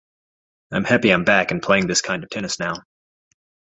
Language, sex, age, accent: English, male, 30-39, United States English